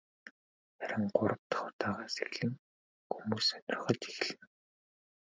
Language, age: Mongolian, 19-29